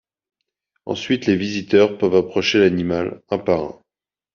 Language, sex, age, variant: French, male, 30-39, Français de métropole